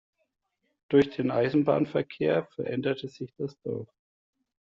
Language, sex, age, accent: German, male, 40-49, Deutschland Deutsch